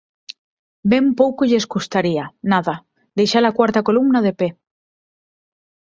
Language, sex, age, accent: Galician, female, 19-29, Normativo (estándar)